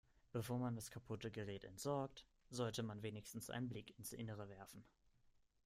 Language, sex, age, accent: German, male, 19-29, Deutschland Deutsch